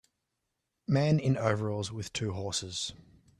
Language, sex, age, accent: English, male, 30-39, Australian English